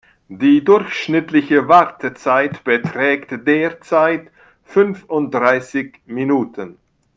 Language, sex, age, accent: German, male, 60-69, Deutschland Deutsch